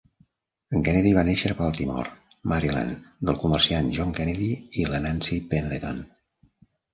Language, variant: Catalan, Central